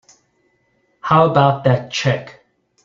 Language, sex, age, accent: English, male, 50-59, Southern African (South Africa, Zimbabwe, Namibia)